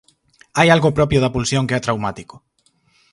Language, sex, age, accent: Galician, male, 30-39, Central (gheada)